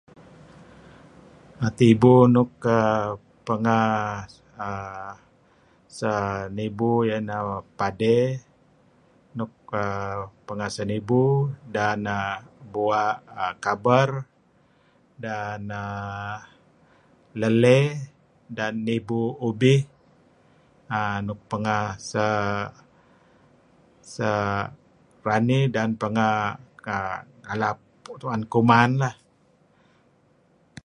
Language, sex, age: Kelabit, male, 60-69